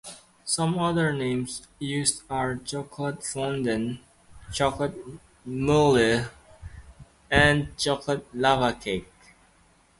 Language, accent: English, Malaysian English